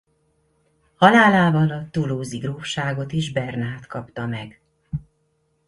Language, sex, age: Hungarian, female, 40-49